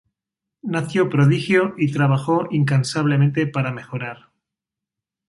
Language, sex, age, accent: Spanish, male, 40-49, España: Centro-Sur peninsular (Madrid, Toledo, Castilla-La Mancha)